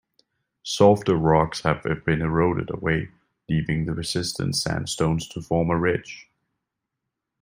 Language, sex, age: English, male, 19-29